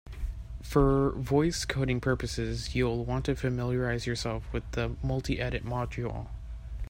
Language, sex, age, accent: English, male, 19-29, United States English